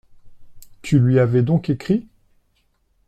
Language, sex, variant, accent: French, male, Français d'Europe, Français de Suisse